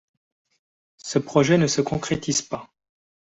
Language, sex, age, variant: French, male, under 19, Français de métropole